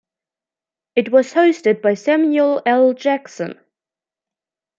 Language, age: English, 19-29